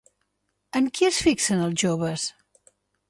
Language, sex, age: Catalan, female, 50-59